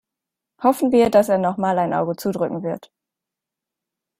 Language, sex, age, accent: German, female, 19-29, Deutschland Deutsch